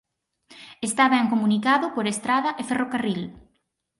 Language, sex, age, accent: Galician, female, 19-29, Central (sen gheada)